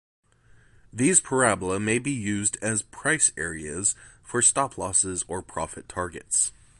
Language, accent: English, United States English